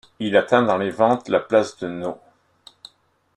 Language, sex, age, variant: French, male, 50-59, Français de métropole